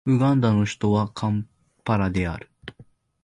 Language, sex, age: Japanese, male, 19-29